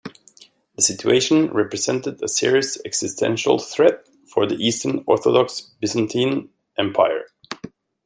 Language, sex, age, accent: English, male, 40-49, United States English